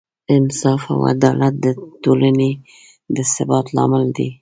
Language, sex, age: Pashto, female, 50-59